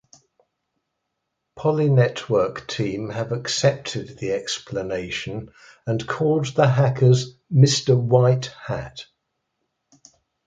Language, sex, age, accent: English, male, 70-79, England English